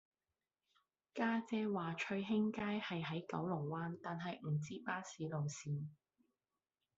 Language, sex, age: Cantonese, female, 19-29